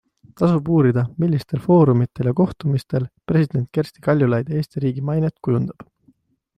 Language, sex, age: Estonian, male, 19-29